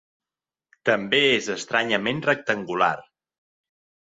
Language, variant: Catalan, Central